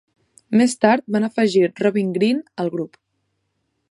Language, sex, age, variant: Catalan, female, 19-29, Central